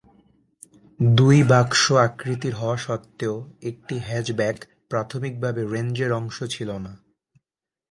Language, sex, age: Bengali, male, 19-29